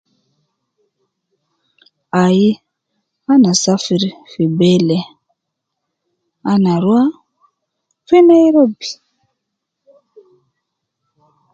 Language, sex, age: Nubi, female, 30-39